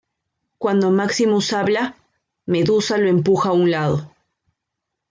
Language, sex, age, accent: Spanish, female, 19-29, Andino-Pacífico: Colombia, Perú, Ecuador, oeste de Bolivia y Venezuela andina